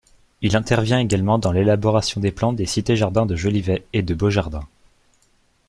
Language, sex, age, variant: French, male, 19-29, Français de métropole